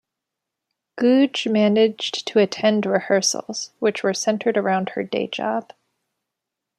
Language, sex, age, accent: English, female, 19-29, United States English